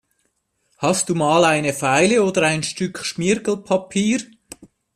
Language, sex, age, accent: German, male, 40-49, Schweizerdeutsch